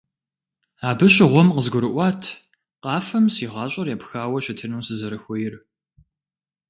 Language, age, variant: Kabardian, 19-29, Адыгэбзэ (Къэбэрдей, Кирил, псоми зэдай)